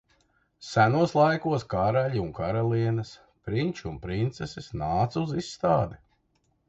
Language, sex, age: Latvian, male, 50-59